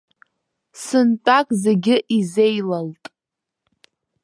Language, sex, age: Abkhazian, female, under 19